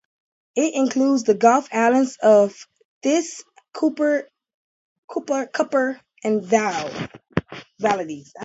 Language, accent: English, United States English